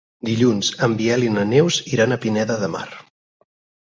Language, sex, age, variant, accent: Catalan, male, 30-39, Central, Barcelona